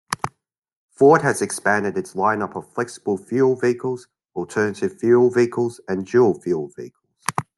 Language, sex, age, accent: English, male, 19-29, Australian English